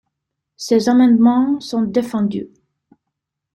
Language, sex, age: French, female, 30-39